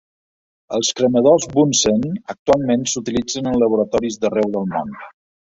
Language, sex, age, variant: Catalan, male, 40-49, Balear